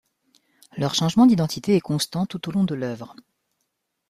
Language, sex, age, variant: French, female, 40-49, Français de métropole